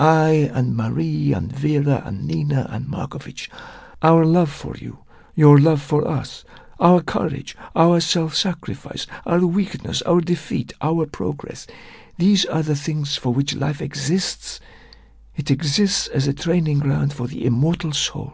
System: none